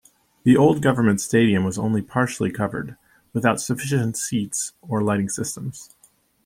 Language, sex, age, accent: English, male, 30-39, United States English